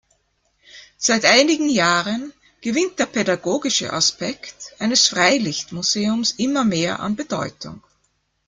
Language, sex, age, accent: German, female, 50-59, Österreichisches Deutsch